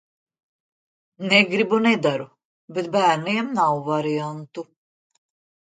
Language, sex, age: Latvian, female, 60-69